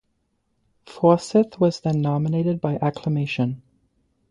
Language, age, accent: English, 19-29, Canadian English